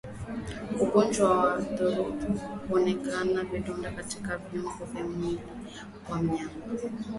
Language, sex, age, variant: Swahili, female, 19-29, Kiswahili Sanifu (EA)